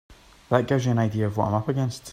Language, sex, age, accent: English, male, 19-29, Scottish English